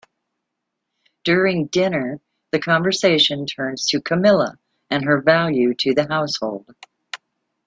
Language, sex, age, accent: English, female, 60-69, United States English